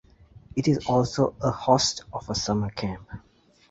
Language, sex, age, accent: English, male, 19-29, England English